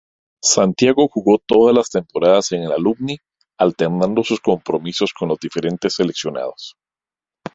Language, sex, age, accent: Spanish, male, 40-49, América central